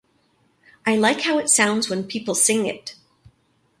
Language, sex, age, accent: English, female, 50-59, Canadian English